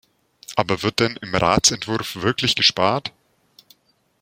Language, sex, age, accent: German, male, 40-49, Deutschland Deutsch